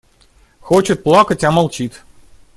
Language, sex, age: Russian, male, 30-39